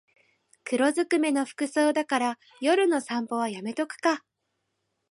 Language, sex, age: Japanese, female, 19-29